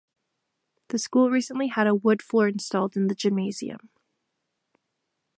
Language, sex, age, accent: English, female, 19-29, Canadian English